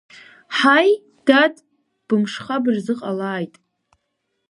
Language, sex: Abkhazian, female